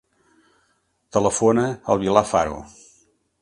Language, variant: Catalan, Central